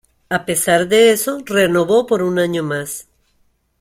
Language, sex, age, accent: Spanish, female, 60-69, Andino-Pacífico: Colombia, Perú, Ecuador, oeste de Bolivia y Venezuela andina